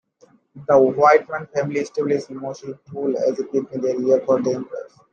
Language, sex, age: English, male, 19-29